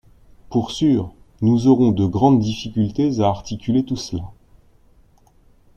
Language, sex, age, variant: French, male, 40-49, Français de métropole